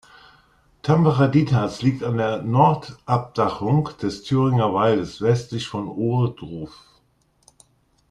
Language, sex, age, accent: German, male, 50-59, Deutschland Deutsch